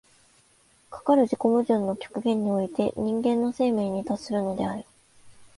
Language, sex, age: Japanese, female, 19-29